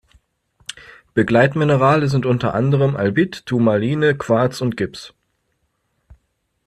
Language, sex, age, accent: German, male, 19-29, Deutschland Deutsch